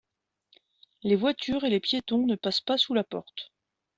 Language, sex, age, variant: French, female, 30-39, Français de métropole